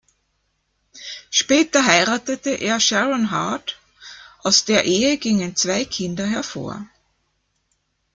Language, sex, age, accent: German, female, 50-59, Österreichisches Deutsch